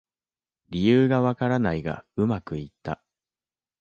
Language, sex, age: Japanese, male, 19-29